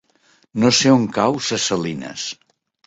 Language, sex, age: Catalan, male, 70-79